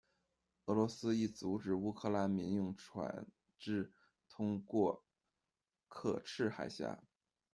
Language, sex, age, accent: Chinese, male, 30-39, 出生地：北京市